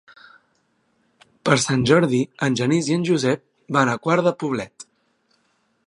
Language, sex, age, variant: Catalan, male, 19-29, Central